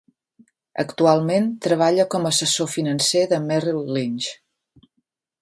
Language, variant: Catalan, Central